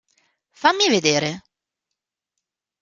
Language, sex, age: Italian, female, 40-49